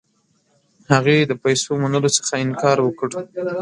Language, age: Pashto, under 19